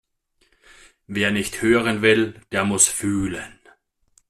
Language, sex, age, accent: German, male, 30-39, Österreichisches Deutsch